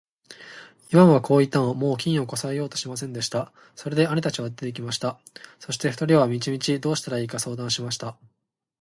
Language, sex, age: Japanese, male, 19-29